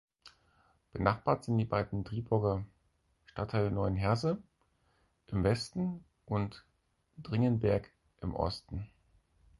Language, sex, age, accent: German, male, 40-49, Deutschland Deutsch